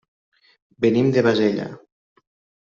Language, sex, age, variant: Catalan, male, 30-39, Nord-Occidental